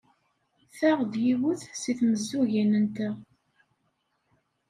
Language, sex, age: Kabyle, female, 30-39